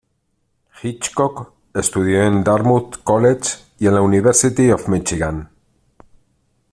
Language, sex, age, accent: Spanish, male, 40-49, España: Centro-Sur peninsular (Madrid, Toledo, Castilla-La Mancha)